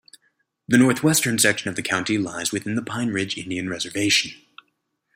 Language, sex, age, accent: English, male, 19-29, United States English